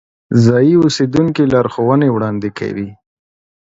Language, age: Pashto, 30-39